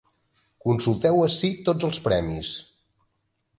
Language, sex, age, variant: Catalan, male, 50-59, Nord-Occidental